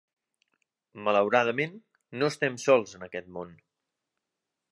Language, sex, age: Catalan, male, 30-39